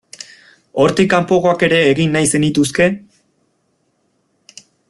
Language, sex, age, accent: Basque, male, 19-29, Erdialdekoa edo Nafarra (Gipuzkoa, Nafarroa)